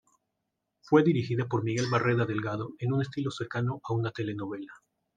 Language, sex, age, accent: Spanish, male, 19-29, México